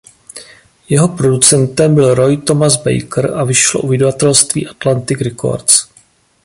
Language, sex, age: Czech, male, 40-49